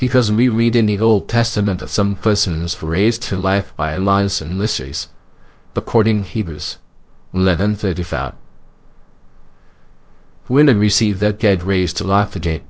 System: TTS, VITS